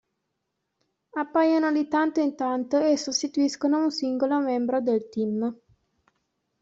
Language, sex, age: Italian, female, 19-29